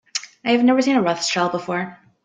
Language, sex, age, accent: English, female, 30-39, United States English